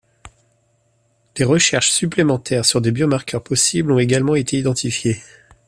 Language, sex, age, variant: French, male, 30-39, Français de métropole